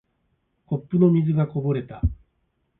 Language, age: Japanese, 60-69